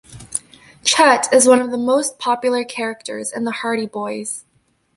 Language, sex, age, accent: English, female, 19-29, Canadian English